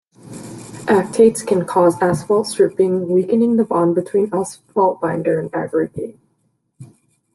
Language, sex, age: English, female, under 19